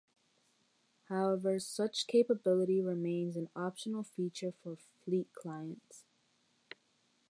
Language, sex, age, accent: English, female, under 19, United States English